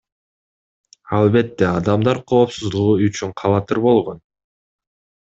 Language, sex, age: Kyrgyz, male, 19-29